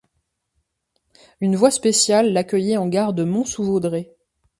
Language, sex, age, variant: French, female, 40-49, Français de métropole